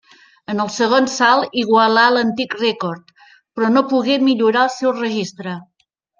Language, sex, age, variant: Catalan, female, 50-59, Central